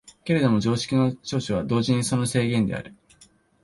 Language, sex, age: Japanese, male, 19-29